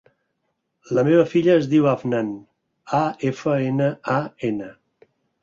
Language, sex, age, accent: Catalan, male, 60-69, Català central